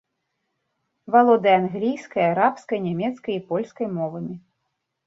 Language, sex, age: Belarusian, female, 40-49